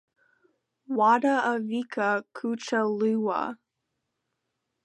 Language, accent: English, United States English